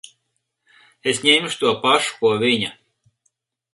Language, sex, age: Latvian, male, 50-59